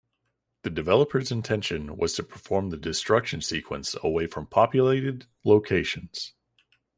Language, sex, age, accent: English, male, 19-29, United States English